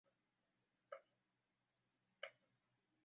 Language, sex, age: Swahili, female, 19-29